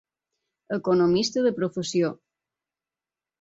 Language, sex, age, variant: Catalan, female, 40-49, Balear